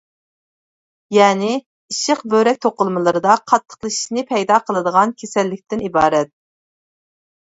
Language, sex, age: Uyghur, female, 30-39